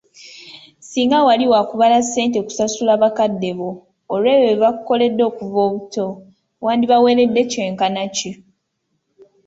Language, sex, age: Ganda, female, 19-29